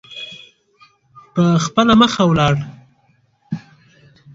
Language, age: Pashto, 19-29